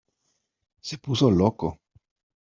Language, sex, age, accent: Spanish, male, 40-49, México